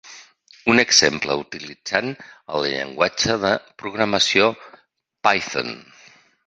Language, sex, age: Catalan, male, 50-59